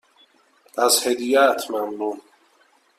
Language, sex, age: Persian, male, 19-29